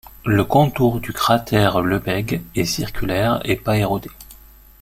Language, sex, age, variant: French, male, 50-59, Français de métropole